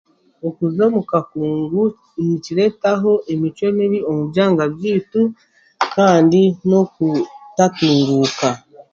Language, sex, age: Chiga, female, 40-49